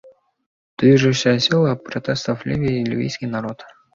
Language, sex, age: Russian, male, 19-29